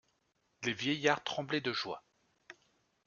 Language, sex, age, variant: French, male, 30-39, Français de métropole